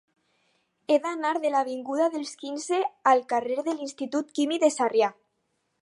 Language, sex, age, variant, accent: Catalan, female, under 19, Alacantí, valencià